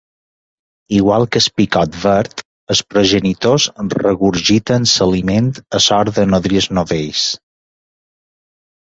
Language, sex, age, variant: Catalan, male, 40-49, Balear